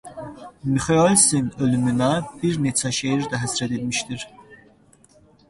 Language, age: Azerbaijani, 19-29